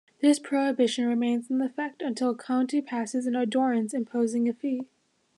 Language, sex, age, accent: English, female, under 19, United States English